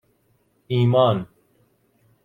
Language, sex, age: Persian, male, 19-29